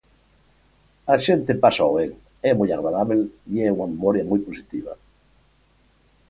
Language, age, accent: Galician, 70-79, Atlántico (seseo e gheada)